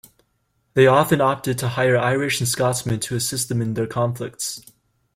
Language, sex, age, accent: English, male, 19-29, United States English